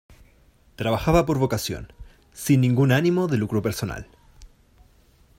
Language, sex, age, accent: Spanish, male, 19-29, Chileno: Chile, Cuyo